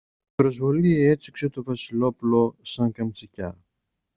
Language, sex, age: Greek, male, 40-49